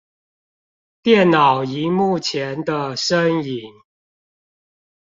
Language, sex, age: Chinese, male, 50-59